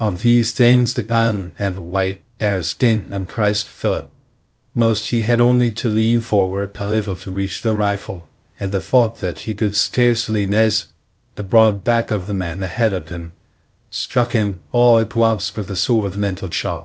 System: TTS, VITS